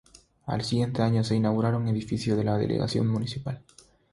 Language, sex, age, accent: Spanish, male, under 19, Andino-Pacífico: Colombia, Perú, Ecuador, oeste de Bolivia y Venezuela andina; Rioplatense: Argentina, Uruguay, este de Bolivia, Paraguay